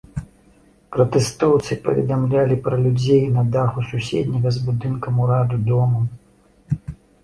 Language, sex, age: Belarusian, male, 50-59